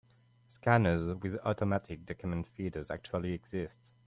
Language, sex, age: English, male, 19-29